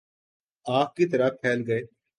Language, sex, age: Urdu, male, 19-29